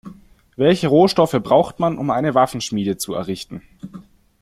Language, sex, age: German, male, 19-29